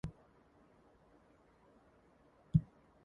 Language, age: English, under 19